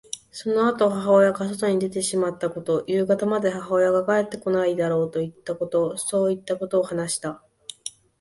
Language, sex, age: Japanese, female, 19-29